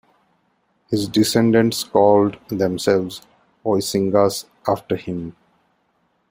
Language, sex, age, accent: English, male, 40-49, India and South Asia (India, Pakistan, Sri Lanka)